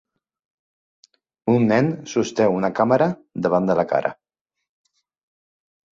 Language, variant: Catalan, Nord-Occidental